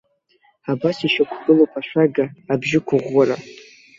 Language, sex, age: Abkhazian, male, under 19